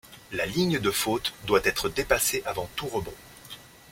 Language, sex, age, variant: French, male, 30-39, Français de métropole